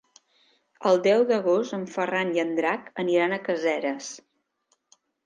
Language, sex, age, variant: Catalan, female, 50-59, Central